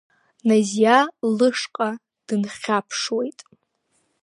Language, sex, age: Abkhazian, female, under 19